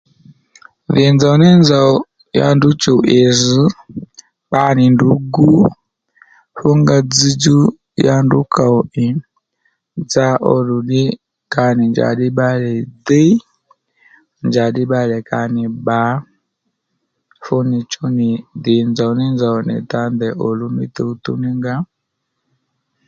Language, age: Lendu, 40-49